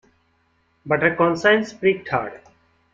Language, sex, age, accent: English, male, 19-29, India and South Asia (India, Pakistan, Sri Lanka)